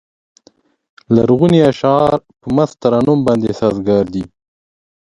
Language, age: Pashto, 19-29